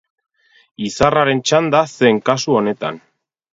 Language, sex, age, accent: Basque, male, 30-39, Erdialdekoa edo Nafarra (Gipuzkoa, Nafarroa)